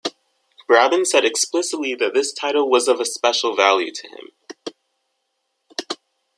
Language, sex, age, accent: English, male, under 19, United States English